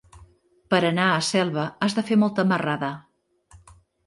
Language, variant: Catalan, Central